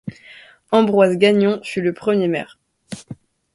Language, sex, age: French, female, under 19